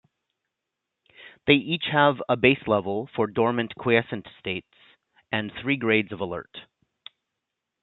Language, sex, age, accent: English, male, 40-49, Canadian English